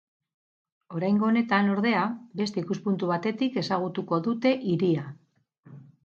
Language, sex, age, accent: Basque, female, 50-59, Mendebalekoa (Araba, Bizkaia, Gipuzkoako mendebaleko herri batzuk)